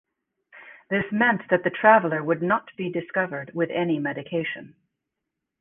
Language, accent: English, United States English